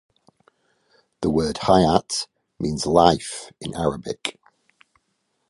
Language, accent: English, England English